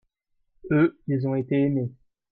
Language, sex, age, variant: French, male, 19-29, Français de métropole